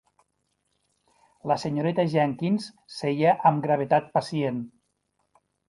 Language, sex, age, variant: Catalan, male, 50-59, Nord-Occidental